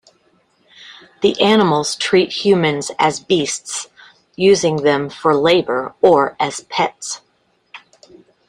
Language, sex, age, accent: English, female, 40-49, United States English